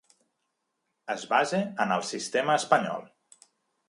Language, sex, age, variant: Catalan, male, 30-39, Nord-Occidental